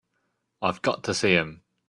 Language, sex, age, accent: English, male, 30-39, England English